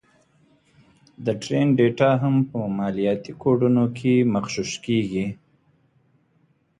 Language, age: Pashto, 30-39